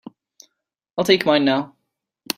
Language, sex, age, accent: English, male, 19-29, United States English